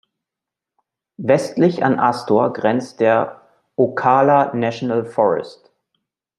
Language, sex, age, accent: German, male, 40-49, Deutschland Deutsch